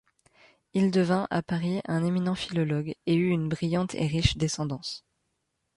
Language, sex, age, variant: French, female, 30-39, Français de métropole